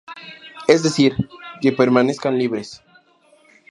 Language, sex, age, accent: Spanish, male, under 19, México